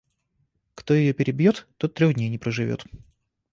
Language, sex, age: Russian, male, 30-39